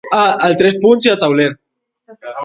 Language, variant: Catalan, Alacantí